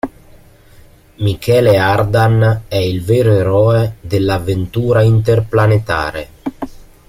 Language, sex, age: Italian, male, 40-49